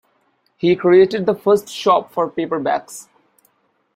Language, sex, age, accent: English, male, 19-29, India and South Asia (India, Pakistan, Sri Lanka)